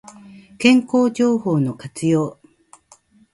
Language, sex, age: Japanese, female, 50-59